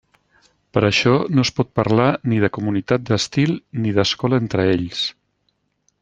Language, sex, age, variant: Catalan, male, 60-69, Central